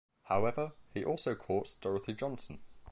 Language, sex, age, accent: English, male, under 19, England English